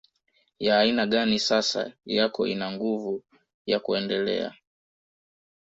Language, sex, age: Swahili, male, 19-29